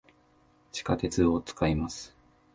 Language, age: Japanese, 19-29